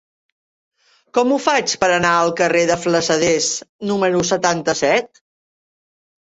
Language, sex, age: Catalan, female, 60-69